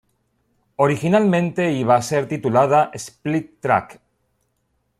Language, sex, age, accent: Spanish, male, 40-49, España: Sur peninsular (Andalucia, Extremadura, Murcia)